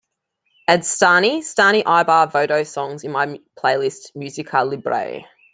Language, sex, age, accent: English, female, 30-39, Australian English